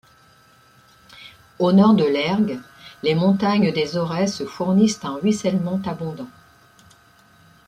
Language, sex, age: French, female, 60-69